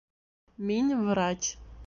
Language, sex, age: Bashkir, female, 19-29